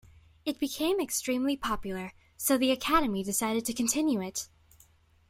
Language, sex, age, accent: English, female, under 19, United States English